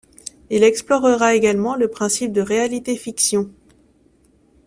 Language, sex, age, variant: French, female, 30-39, Français de métropole